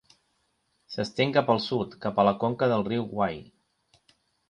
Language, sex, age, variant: Catalan, male, 40-49, Central